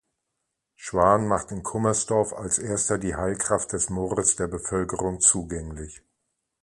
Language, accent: German, Deutschland Deutsch